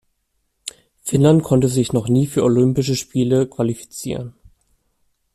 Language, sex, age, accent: German, male, 19-29, Deutschland Deutsch